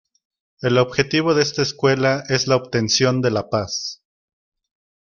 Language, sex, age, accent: Spanish, male, 19-29, México